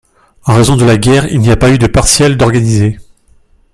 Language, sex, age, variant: French, male, 30-39, Français de métropole